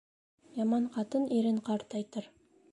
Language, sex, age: Bashkir, female, 19-29